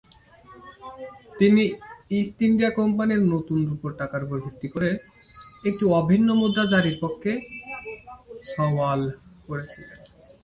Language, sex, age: Bengali, male, 19-29